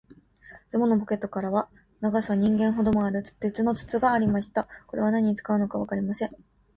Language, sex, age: Japanese, female, 19-29